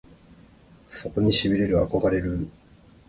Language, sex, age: Japanese, male, 30-39